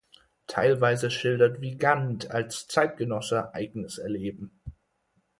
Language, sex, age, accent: German, male, 19-29, Deutschland Deutsch